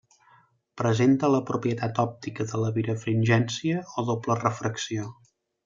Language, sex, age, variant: Catalan, male, 30-39, Central